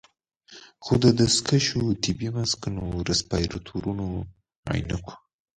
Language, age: Pashto, 19-29